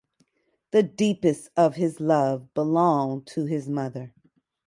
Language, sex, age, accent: English, female, 40-49, United States English